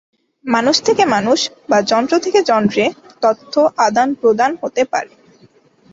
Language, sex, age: Bengali, female, under 19